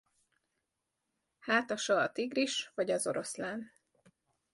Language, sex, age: Hungarian, female, 40-49